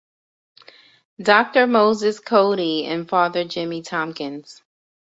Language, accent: English, United States English